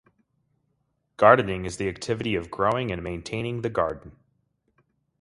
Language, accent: English, United States English